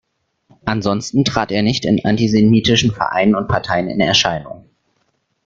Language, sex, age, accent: German, male, under 19, Deutschland Deutsch